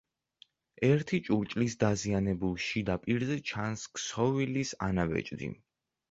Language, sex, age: Georgian, male, under 19